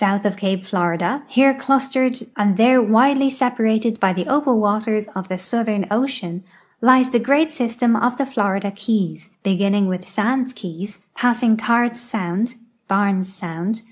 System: none